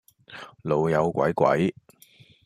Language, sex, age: Cantonese, male, 40-49